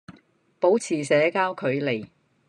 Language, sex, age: Cantonese, female, 60-69